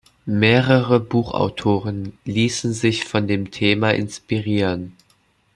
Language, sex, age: German, male, under 19